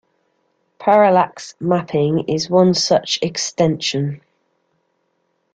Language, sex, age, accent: English, female, 40-49, England English